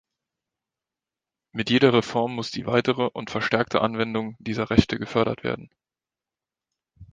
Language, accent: German, Deutschland Deutsch